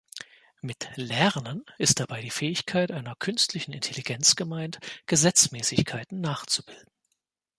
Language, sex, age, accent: German, male, 30-39, Deutschland Deutsch